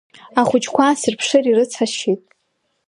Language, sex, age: Abkhazian, female, under 19